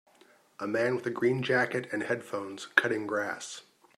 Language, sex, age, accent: English, male, 50-59, United States English